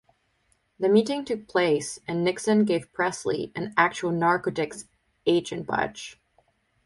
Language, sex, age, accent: English, female, 19-29, United States English